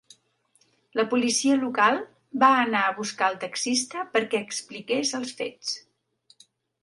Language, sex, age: Catalan, female, 60-69